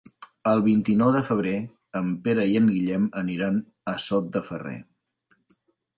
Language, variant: Catalan, Central